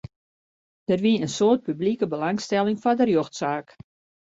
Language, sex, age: Western Frisian, female, 50-59